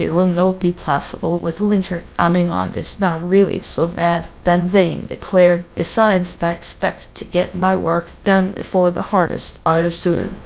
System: TTS, GlowTTS